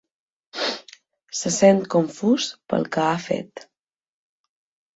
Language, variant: Catalan, Balear